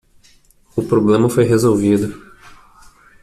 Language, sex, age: Portuguese, male, 19-29